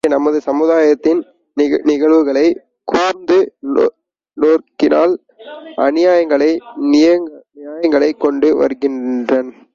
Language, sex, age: Tamil, male, 19-29